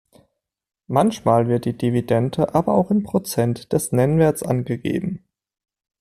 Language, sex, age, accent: German, male, 30-39, Deutschland Deutsch